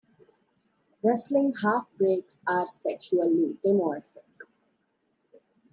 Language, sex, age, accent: English, female, 19-29, India and South Asia (India, Pakistan, Sri Lanka)